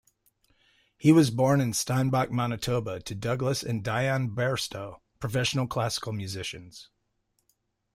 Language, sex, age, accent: English, male, 50-59, United States English